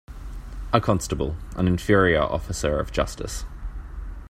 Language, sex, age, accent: English, male, 30-39, Australian English